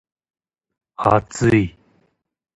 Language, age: Japanese, 19-29